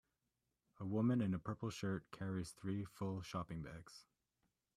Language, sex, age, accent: English, male, 19-29, United States English